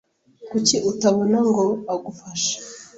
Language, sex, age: Kinyarwanda, female, 19-29